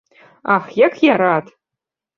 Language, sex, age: Belarusian, female, 30-39